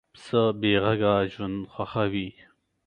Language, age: Pashto, 19-29